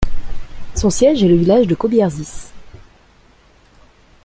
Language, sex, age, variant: French, female, 19-29, Français de métropole